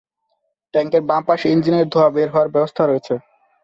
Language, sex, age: Bengali, male, 19-29